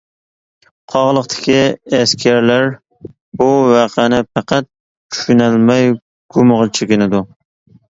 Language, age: Uyghur, 30-39